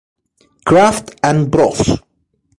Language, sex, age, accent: Spanish, male, 19-29, Chileno: Chile, Cuyo